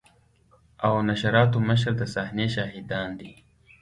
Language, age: Pashto, 19-29